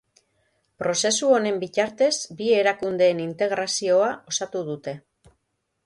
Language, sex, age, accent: Basque, female, 40-49, Mendebalekoa (Araba, Bizkaia, Gipuzkoako mendebaleko herri batzuk)